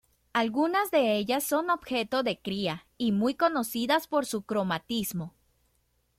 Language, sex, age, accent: Spanish, female, under 19, México